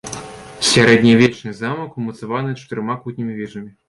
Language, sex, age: Belarusian, male, 19-29